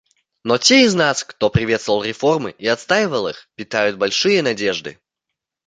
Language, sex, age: Russian, male, 19-29